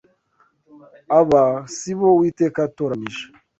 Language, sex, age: Kinyarwanda, male, 19-29